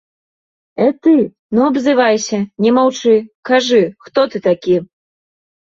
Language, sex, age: Belarusian, female, 19-29